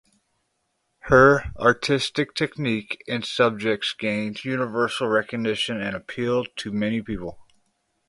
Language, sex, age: English, male, 30-39